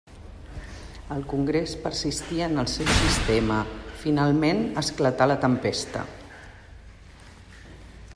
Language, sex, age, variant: Catalan, female, 50-59, Central